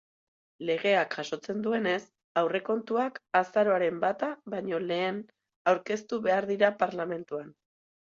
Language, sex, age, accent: Basque, female, 30-39, Erdialdekoa edo Nafarra (Gipuzkoa, Nafarroa)